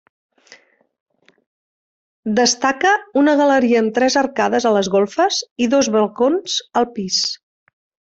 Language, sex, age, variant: Catalan, female, 50-59, Central